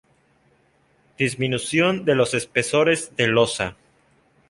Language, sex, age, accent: Spanish, male, 19-29, México